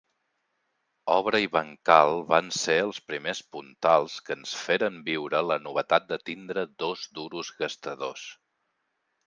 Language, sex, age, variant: Catalan, male, 40-49, Central